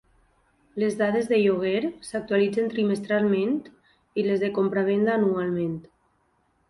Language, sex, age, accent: Catalan, female, 30-39, valencià